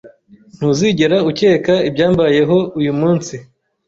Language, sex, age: Kinyarwanda, male, 30-39